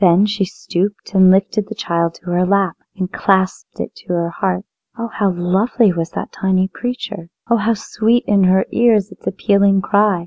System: none